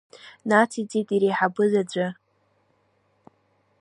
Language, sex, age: Abkhazian, female, under 19